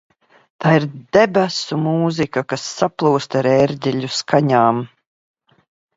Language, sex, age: Latvian, female, 50-59